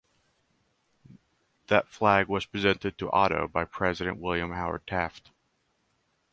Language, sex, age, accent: English, male, 19-29, United States English